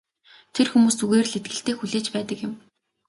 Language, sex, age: Mongolian, female, 19-29